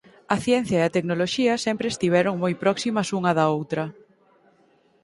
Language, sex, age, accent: Galician, female, 19-29, Oriental (común en zona oriental)